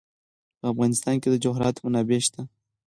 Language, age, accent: Pashto, 19-29, کندهاری لهجه